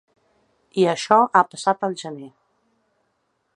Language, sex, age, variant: Catalan, female, 40-49, Central